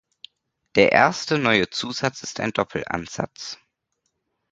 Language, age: German, 19-29